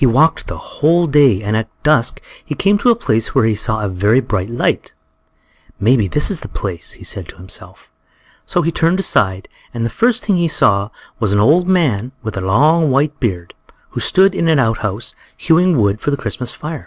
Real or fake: real